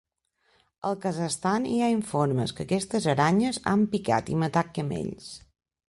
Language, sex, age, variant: Catalan, female, 50-59, Balear